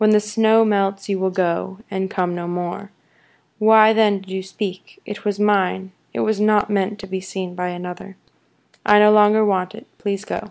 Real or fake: real